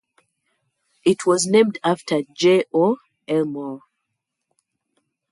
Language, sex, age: English, female, 40-49